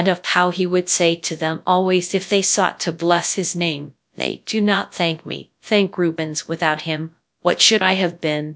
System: TTS, GradTTS